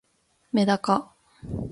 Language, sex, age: Japanese, female, 19-29